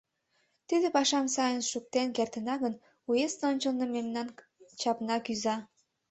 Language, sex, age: Mari, female, under 19